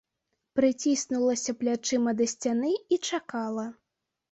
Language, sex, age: Belarusian, female, under 19